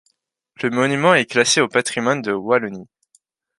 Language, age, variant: French, under 19, Français de métropole